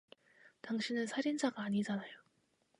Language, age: Korean, 19-29